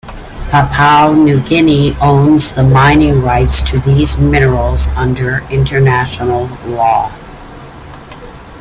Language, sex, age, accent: English, female, 50-59, United States English